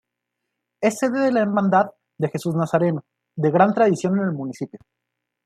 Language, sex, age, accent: Spanish, male, 19-29, México